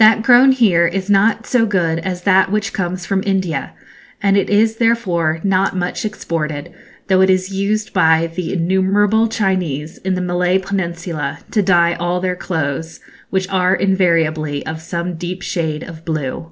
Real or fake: real